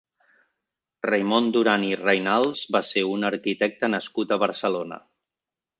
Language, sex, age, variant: Catalan, male, 50-59, Central